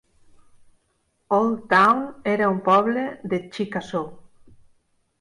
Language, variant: Catalan, Nord-Occidental